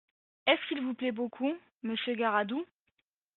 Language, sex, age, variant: French, male, 19-29, Français de métropole